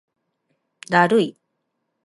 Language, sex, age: Japanese, female, 30-39